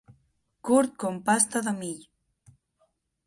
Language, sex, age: Catalan, female, under 19